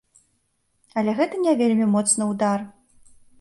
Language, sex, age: Belarusian, female, 19-29